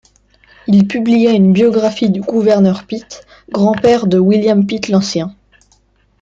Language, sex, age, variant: French, male, under 19, Français de métropole